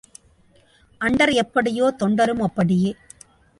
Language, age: Tamil, 50-59